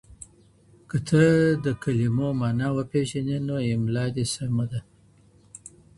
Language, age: Pashto, 60-69